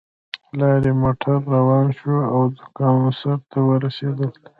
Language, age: Pashto, 19-29